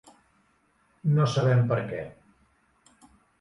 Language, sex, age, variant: Catalan, male, 40-49, Central